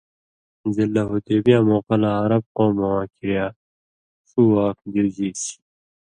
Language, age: Indus Kohistani, 30-39